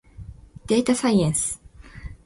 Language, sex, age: Japanese, female, 19-29